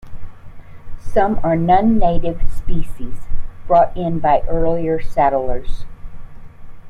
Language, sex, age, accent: English, female, 70-79, United States English